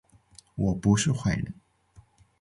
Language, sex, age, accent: Chinese, male, under 19, 出生地：黑龙江省